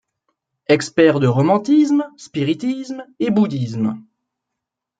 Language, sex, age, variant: French, male, 19-29, Français de métropole